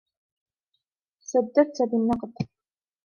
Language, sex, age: Arabic, female, 19-29